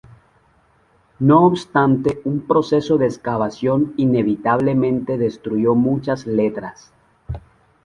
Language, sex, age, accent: Spanish, male, 30-39, Caribe: Cuba, Venezuela, Puerto Rico, República Dominicana, Panamá, Colombia caribeña, México caribeño, Costa del golfo de México